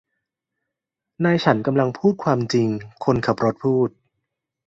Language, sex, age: Thai, male, 30-39